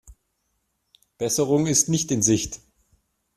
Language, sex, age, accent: German, male, 40-49, Deutschland Deutsch